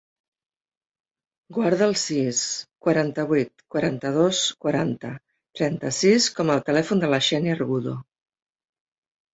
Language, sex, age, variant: Catalan, female, 50-59, Central